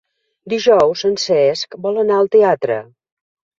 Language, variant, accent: Catalan, Central, central